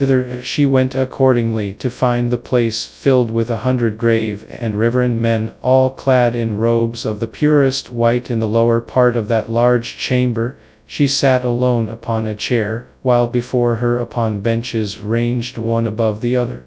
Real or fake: fake